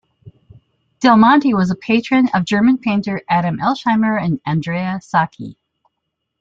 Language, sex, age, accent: English, female, 60-69, United States English